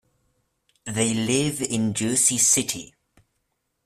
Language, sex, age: English, male, under 19